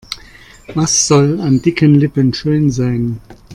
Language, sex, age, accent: German, male, 50-59, Deutschland Deutsch